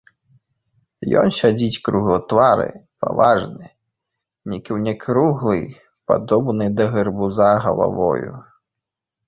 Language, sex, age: Belarusian, male, 19-29